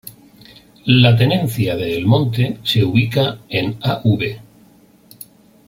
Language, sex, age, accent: Spanish, male, 50-59, España: Norte peninsular (Asturias, Castilla y León, Cantabria, País Vasco, Navarra, Aragón, La Rioja, Guadalajara, Cuenca)